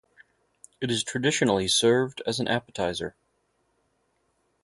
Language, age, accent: English, 30-39, United States English